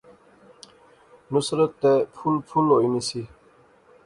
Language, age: Pahari-Potwari, 30-39